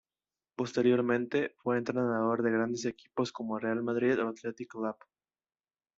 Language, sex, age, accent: Spanish, male, 19-29, México